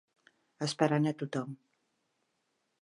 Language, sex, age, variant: Catalan, female, 40-49, Central